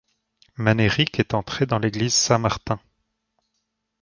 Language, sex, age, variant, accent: French, male, 30-39, Français d'Europe, Français de Suisse